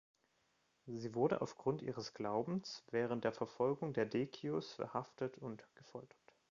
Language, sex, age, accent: German, male, 30-39, Deutschland Deutsch